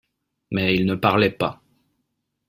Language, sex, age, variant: French, male, 30-39, Français de métropole